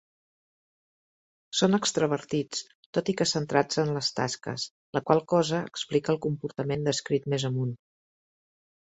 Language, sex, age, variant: Catalan, female, 50-59, Central